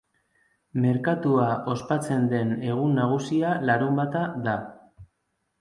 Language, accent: Basque, Mendebalekoa (Araba, Bizkaia, Gipuzkoako mendebaleko herri batzuk)